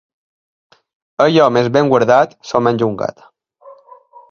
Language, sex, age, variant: Catalan, male, 19-29, Balear